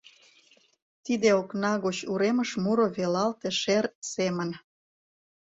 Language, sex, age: Mari, female, 30-39